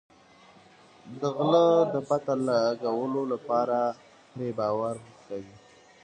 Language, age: Pashto, 19-29